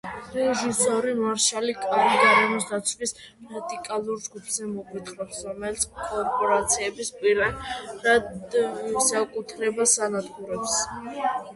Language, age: Georgian, under 19